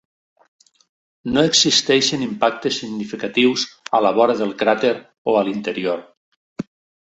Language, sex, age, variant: Catalan, male, 50-59, Nord-Occidental